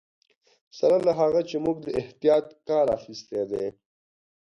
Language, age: Pashto, 19-29